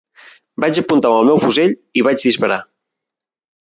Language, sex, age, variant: Catalan, male, 30-39, Central